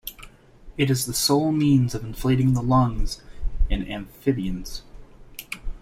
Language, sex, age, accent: English, male, under 19, United States English